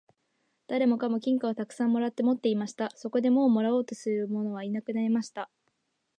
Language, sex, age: Japanese, female, under 19